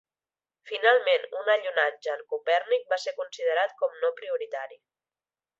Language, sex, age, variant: Catalan, female, 30-39, Central